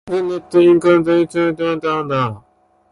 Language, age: English, 19-29